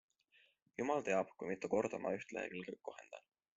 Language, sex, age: Estonian, male, 19-29